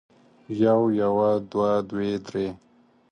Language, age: Pashto, 19-29